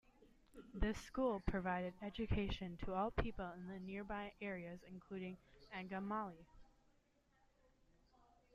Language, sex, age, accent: English, female, 19-29, United States English